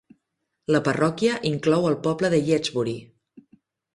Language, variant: Catalan, Central